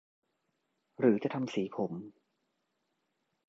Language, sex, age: Thai, male, 30-39